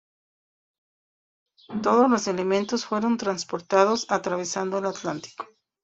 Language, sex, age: Spanish, female, 40-49